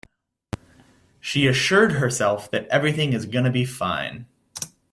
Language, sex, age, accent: English, male, 19-29, United States English